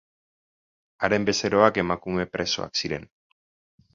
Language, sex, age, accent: Basque, male, 30-39, Mendebalekoa (Araba, Bizkaia, Gipuzkoako mendebaleko herri batzuk)